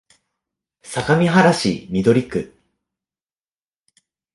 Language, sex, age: Japanese, male, 19-29